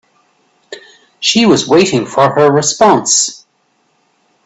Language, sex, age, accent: English, male, 40-49, Irish English